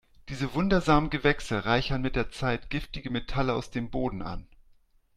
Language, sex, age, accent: German, male, 40-49, Deutschland Deutsch